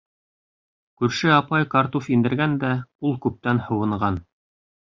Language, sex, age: Bashkir, male, 30-39